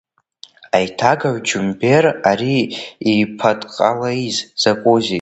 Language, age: Abkhazian, under 19